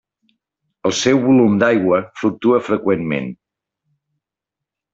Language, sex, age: Catalan, male, 50-59